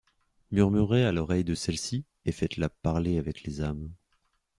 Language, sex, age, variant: French, male, 19-29, Français de métropole